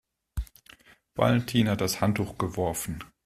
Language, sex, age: German, male, 40-49